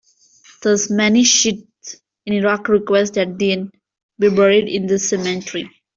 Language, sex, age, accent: English, female, 19-29, India and South Asia (India, Pakistan, Sri Lanka)